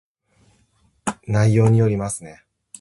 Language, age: English, 50-59